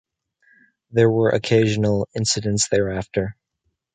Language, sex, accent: English, male, United States English